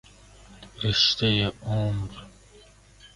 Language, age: Persian, 40-49